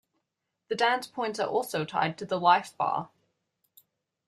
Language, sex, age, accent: English, female, under 19, Australian English